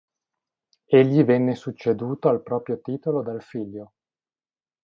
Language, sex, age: Italian, male, 19-29